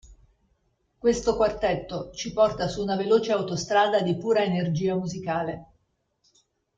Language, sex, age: Italian, female, 60-69